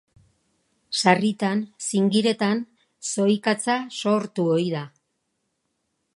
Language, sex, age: Basque, female, 60-69